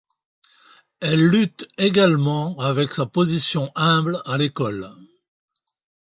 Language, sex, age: French, male, 60-69